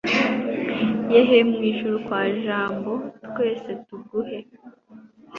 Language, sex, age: Kinyarwanda, female, 19-29